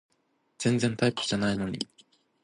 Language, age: Japanese, under 19